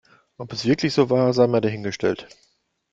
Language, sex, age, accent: German, male, 40-49, Deutschland Deutsch